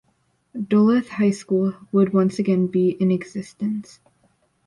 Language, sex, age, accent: English, female, under 19, United States English